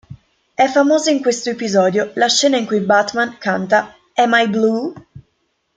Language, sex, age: Italian, female, 19-29